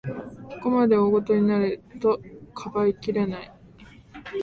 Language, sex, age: Japanese, female, 19-29